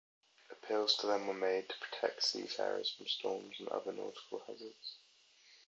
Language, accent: English, England English